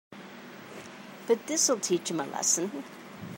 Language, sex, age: English, female, 60-69